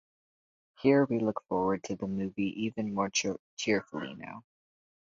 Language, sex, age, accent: English, male, under 19, United States English